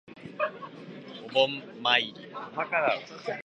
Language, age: Japanese, 19-29